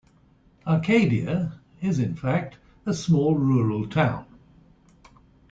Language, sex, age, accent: English, male, 60-69, England English